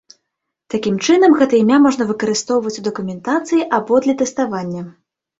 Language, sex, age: Belarusian, female, 19-29